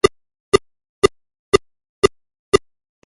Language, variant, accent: Catalan, Valencià meridional, valencià